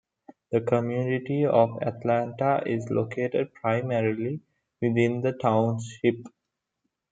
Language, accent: English, India and South Asia (India, Pakistan, Sri Lanka)